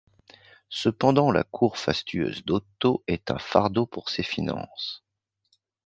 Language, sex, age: French, male, 40-49